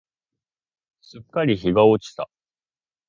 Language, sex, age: Japanese, male, under 19